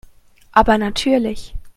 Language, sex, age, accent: German, male, 40-49, Deutschland Deutsch